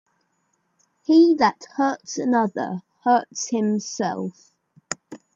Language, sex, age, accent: English, male, under 19, England English